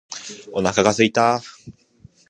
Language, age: Japanese, under 19